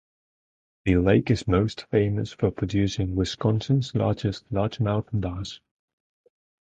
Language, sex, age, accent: English, male, 19-29, England English